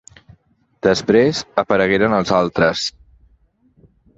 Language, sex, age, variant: Catalan, male, 30-39, Central